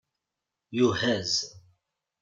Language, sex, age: Kabyle, male, 19-29